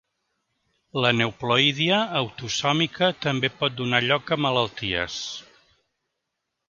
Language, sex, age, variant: Catalan, male, 50-59, Central